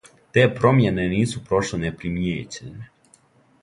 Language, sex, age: Serbian, male, 19-29